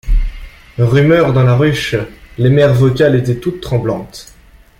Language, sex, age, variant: French, male, under 19, Français de métropole